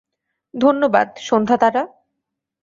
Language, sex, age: Bengali, female, 19-29